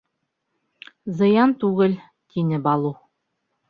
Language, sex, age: Bashkir, female, 30-39